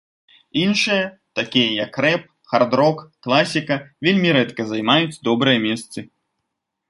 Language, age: Belarusian, 19-29